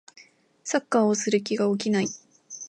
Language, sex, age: Japanese, female, 19-29